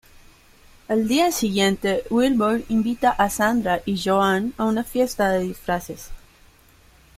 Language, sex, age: Spanish, female, 30-39